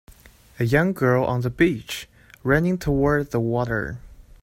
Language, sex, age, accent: English, male, 19-29, United States English